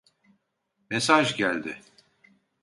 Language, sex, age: Turkish, male, 60-69